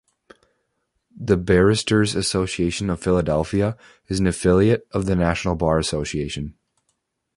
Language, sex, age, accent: English, male, 19-29, United States English